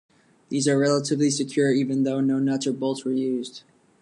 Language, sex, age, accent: English, male, 19-29, United States English